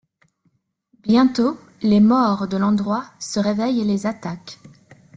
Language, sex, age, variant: French, female, 19-29, Français de métropole